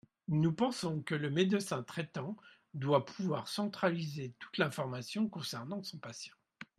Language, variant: French, Français de métropole